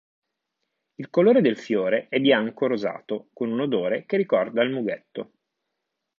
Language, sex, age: Italian, male, 40-49